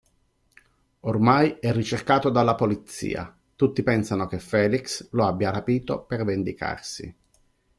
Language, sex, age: Italian, male, 50-59